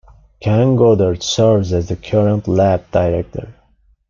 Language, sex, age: English, male, 19-29